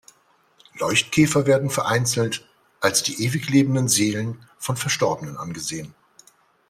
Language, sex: German, male